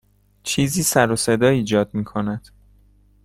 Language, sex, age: Persian, male, 19-29